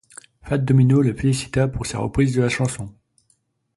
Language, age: French, 30-39